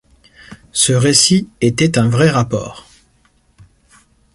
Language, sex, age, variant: French, male, 30-39, Français de métropole